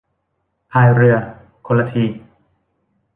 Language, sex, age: Thai, male, 19-29